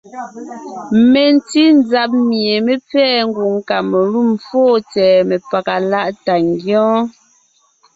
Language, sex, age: Ngiemboon, female, 30-39